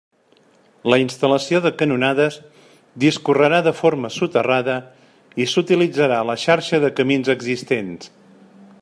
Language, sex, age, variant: Catalan, male, 40-49, Central